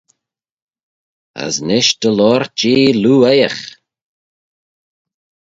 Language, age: Manx, 40-49